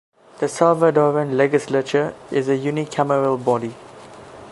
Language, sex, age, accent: English, male, under 19, Southern African (South Africa, Zimbabwe, Namibia)